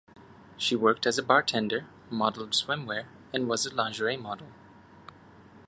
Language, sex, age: English, male, 30-39